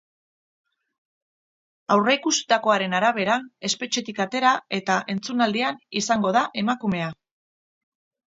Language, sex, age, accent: Basque, female, 50-59, Erdialdekoa edo Nafarra (Gipuzkoa, Nafarroa)